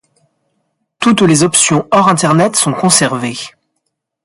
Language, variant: French, Français de métropole